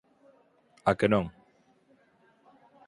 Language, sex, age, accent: Galician, male, 19-29, Atlántico (seseo e gheada)